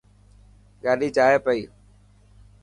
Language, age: Dhatki, 30-39